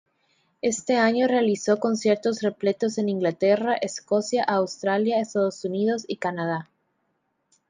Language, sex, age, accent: Spanish, female, 19-29, América central